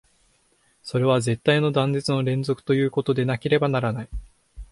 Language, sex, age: Japanese, male, under 19